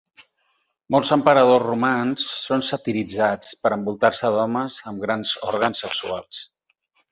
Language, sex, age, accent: Catalan, male, 50-59, Barcelonès